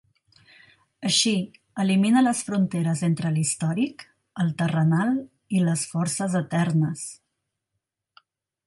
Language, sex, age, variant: Catalan, female, 40-49, Central